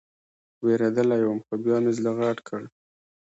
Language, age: Pashto, 19-29